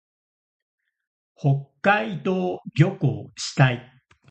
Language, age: Japanese, 40-49